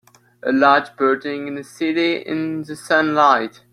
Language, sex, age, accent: English, male, under 19, England English